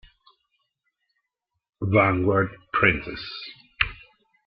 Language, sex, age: Italian, male, 60-69